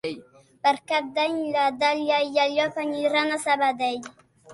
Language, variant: Catalan, Septentrional